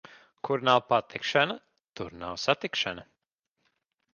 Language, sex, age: Latvian, male, 30-39